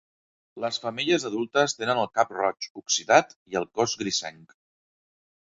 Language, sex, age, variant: Catalan, male, 40-49, Central